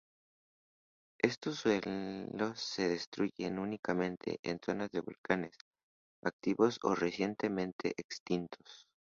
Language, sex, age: Spanish, male, 19-29